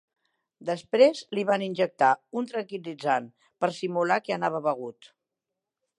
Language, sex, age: Catalan, female, 70-79